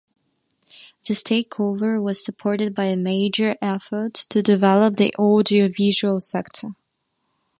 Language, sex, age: English, female, 19-29